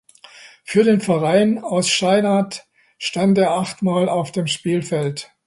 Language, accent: German, Deutschland Deutsch